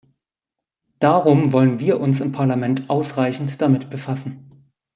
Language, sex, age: German, male, 30-39